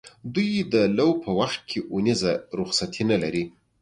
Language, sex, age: Pashto, male, 30-39